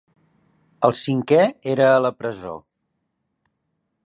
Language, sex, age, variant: Catalan, male, 60-69, Central